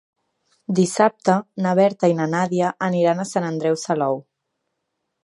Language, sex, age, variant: Catalan, female, 19-29, Central